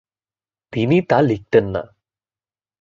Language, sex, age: Bengali, male, under 19